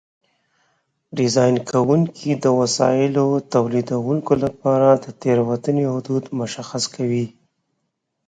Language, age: Pashto, 30-39